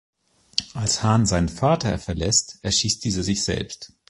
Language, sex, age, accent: German, male, 40-49, Deutschland Deutsch